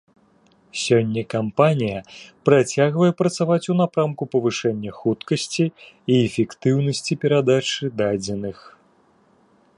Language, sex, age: Belarusian, male, 40-49